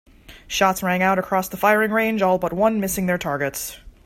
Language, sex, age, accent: English, female, 30-39, United States English